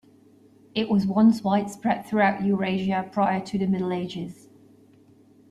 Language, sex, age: English, female, 40-49